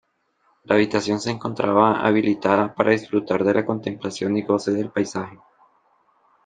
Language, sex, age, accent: Spanish, male, 19-29, Andino-Pacífico: Colombia, Perú, Ecuador, oeste de Bolivia y Venezuela andina